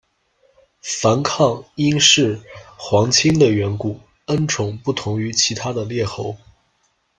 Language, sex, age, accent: Chinese, male, 19-29, 出生地：山东省